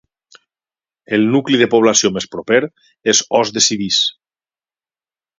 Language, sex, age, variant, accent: Catalan, male, 40-49, Valencià septentrional, valencià